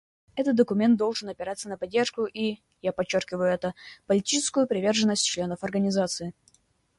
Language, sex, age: Russian, male, under 19